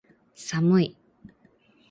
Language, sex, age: Japanese, female, 30-39